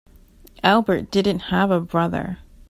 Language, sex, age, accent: English, female, 19-29, United States English